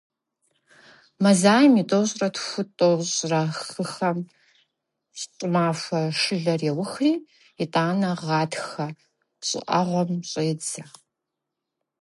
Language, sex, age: Kabardian, female, 40-49